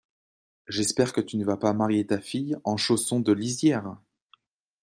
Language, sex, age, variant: French, male, 19-29, Français de métropole